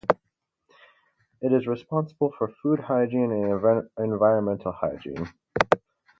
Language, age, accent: English, 19-29, United States English